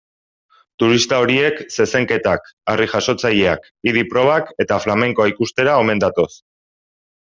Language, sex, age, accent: Basque, male, 30-39, Erdialdekoa edo Nafarra (Gipuzkoa, Nafarroa)